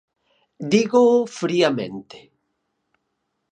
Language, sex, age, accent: Galician, male, 50-59, Oriental (común en zona oriental)